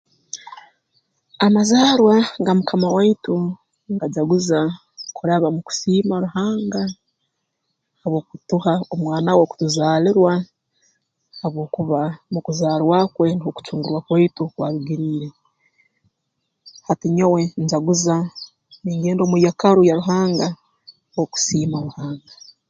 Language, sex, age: Tooro, female, 19-29